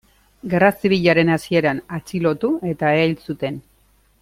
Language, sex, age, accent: Basque, female, 40-49, Erdialdekoa edo Nafarra (Gipuzkoa, Nafarroa)